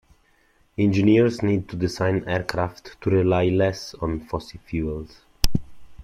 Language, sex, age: English, male, 19-29